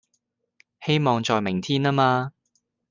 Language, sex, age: Cantonese, male, 19-29